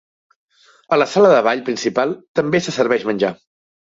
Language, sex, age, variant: Catalan, male, 30-39, Central